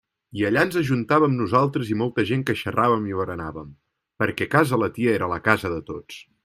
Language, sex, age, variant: Catalan, male, 30-39, Central